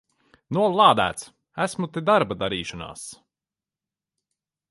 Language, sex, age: Latvian, male, 30-39